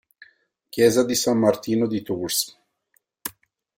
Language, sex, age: Italian, male, 30-39